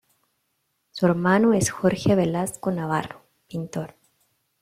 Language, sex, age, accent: Spanish, female, 30-39, América central